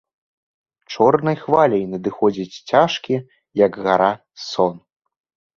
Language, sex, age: Belarusian, male, under 19